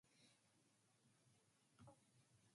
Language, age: English, 19-29